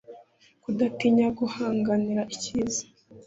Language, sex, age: Kinyarwanda, female, 19-29